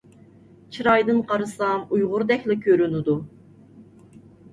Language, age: Uyghur, 30-39